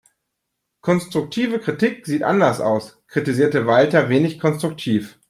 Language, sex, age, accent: German, male, 30-39, Deutschland Deutsch